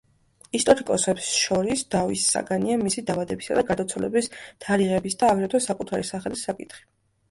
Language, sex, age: Georgian, female, 19-29